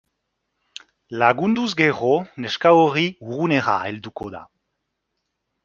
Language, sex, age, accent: Basque, male, 40-49, Nafar-lapurtarra edo Zuberotarra (Lapurdi, Nafarroa Beherea, Zuberoa)